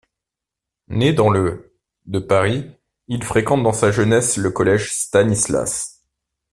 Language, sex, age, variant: French, male, 30-39, Français de métropole